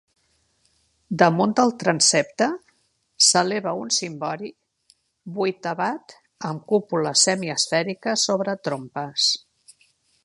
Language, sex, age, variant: Catalan, female, 70-79, Central